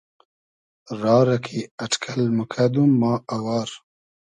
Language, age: Hazaragi, 19-29